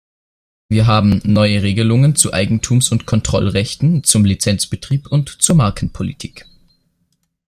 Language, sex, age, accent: German, male, 19-29, Österreichisches Deutsch